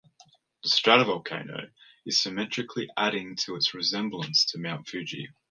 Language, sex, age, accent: English, male, 19-29, Australian English